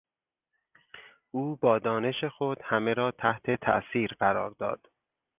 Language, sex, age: Persian, male, 30-39